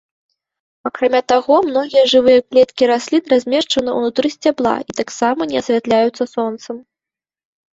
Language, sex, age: Belarusian, female, 19-29